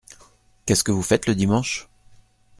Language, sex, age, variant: French, male, 40-49, Français de métropole